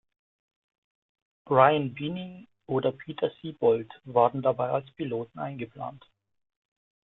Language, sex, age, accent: German, male, 40-49, Deutschland Deutsch